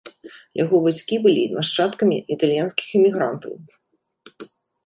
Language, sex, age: Belarusian, female, 30-39